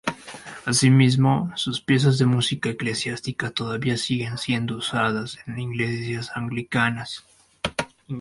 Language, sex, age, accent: Spanish, male, 19-29, Andino-Pacífico: Colombia, Perú, Ecuador, oeste de Bolivia y Venezuela andina